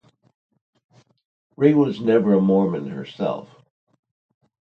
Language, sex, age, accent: English, male, 60-69, United States English